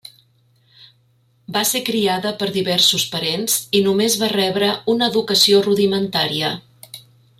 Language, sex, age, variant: Catalan, female, 50-59, Central